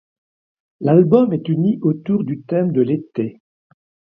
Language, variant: French, Français de métropole